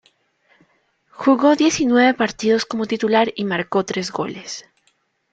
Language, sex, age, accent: Spanish, female, 19-29, Andino-Pacífico: Colombia, Perú, Ecuador, oeste de Bolivia y Venezuela andina